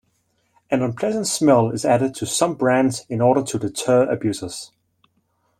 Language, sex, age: English, male, 19-29